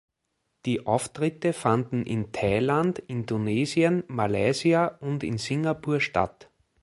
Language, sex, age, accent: German, male, 40-49, Österreichisches Deutsch